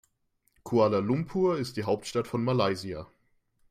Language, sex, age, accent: German, male, 19-29, Deutschland Deutsch